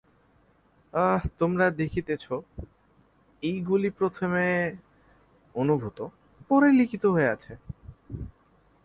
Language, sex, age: Bengali, male, 19-29